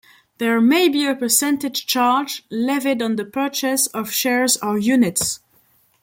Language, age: English, 19-29